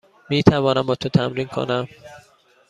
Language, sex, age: Persian, male, 30-39